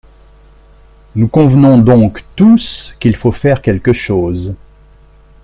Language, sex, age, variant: French, male, 60-69, Français de métropole